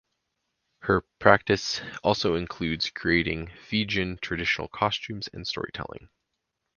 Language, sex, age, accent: English, male, 19-29, United States English